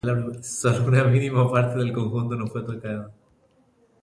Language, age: Spanish, 19-29